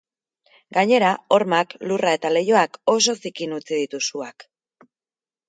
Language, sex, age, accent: Basque, female, 30-39, Erdialdekoa edo Nafarra (Gipuzkoa, Nafarroa)